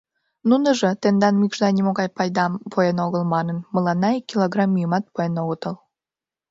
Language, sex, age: Mari, female, 19-29